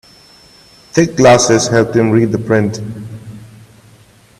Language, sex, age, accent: English, male, 30-39, India and South Asia (India, Pakistan, Sri Lanka)